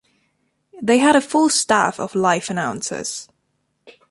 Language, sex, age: English, female, 19-29